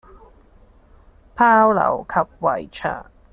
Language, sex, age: Cantonese, female, 30-39